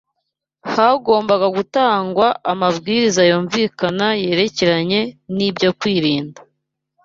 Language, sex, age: Kinyarwanda, female, 19-29